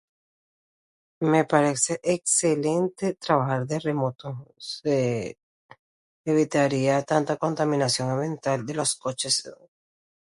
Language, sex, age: Spanish, female, 40-49